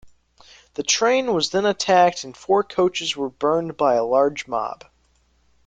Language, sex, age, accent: English, male, under 19, United States English